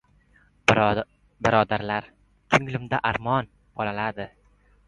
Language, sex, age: Uzbek, male, under 19